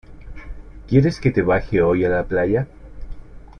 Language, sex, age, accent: Spanish, male, 40-49, Chileno: Chile, Cuyo